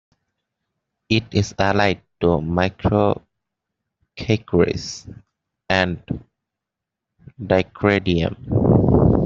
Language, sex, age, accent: English, male, 19-29, United States English